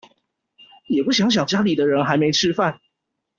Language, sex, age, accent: Chinese, male, 30-39, 出生地：臺北市